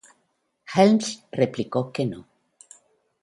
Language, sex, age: Spanish, female, 60-69